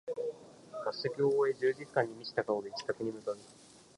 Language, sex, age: Japanese, male, 19-29